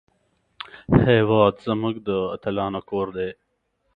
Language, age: Pashto, 19-29